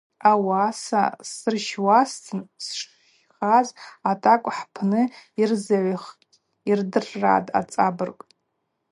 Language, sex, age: Abaza, female, 30-39